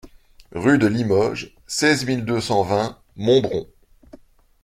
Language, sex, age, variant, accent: French, male, 40-49, Français d'Europe, Français de Belgique